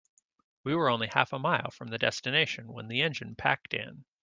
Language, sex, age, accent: English, male, 40-49, United States English